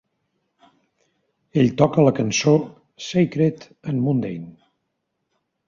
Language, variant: Catalan, Central